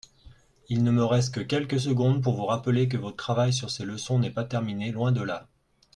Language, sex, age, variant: French, male, 40-49, Français de métropole